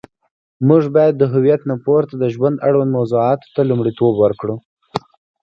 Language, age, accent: Pashto, 19-29, معیاري پښتو